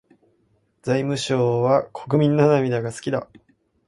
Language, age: Japanese, 19-29